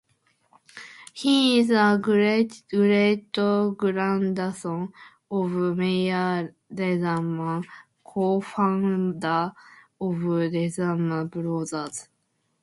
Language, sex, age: English, female, under 19